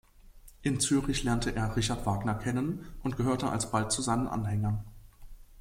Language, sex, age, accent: German, male, 19-29, Deutschland Deutsch